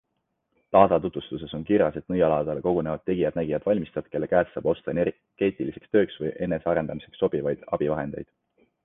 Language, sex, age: Estonian, male, 19-29